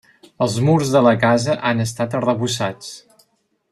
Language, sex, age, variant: Catalan, male, 40-49, Central